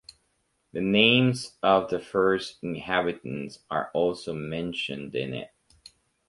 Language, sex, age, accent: English, male, 30-39, United States English